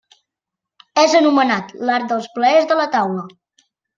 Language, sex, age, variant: Catalan, female, 50-59, Central